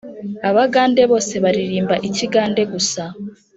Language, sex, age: Kinyarwanda, female, 19-29